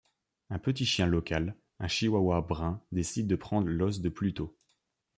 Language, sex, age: French, male, under 19